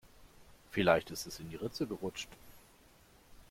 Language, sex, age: German, male, 50-59